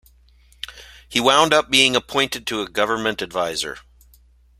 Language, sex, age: English, male, 50-59